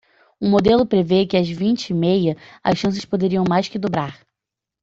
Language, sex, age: Portuguese, female, under 19